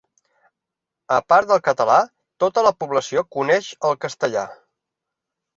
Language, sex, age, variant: Catalan, male, 40-49, Central